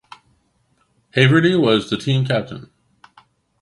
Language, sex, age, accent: English, male, 50-59, Canadian English